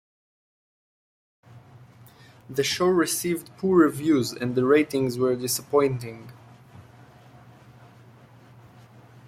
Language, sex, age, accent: English, male, 19-29, United States English